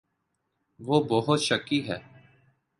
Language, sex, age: Urdu, male, 19-29